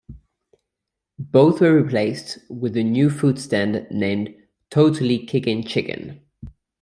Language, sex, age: English, male, 30-39